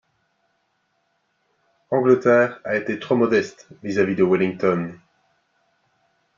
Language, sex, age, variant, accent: French, male, 30-39, Français d'Europe, Français de Belgique